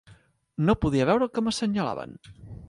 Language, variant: Catalan, Central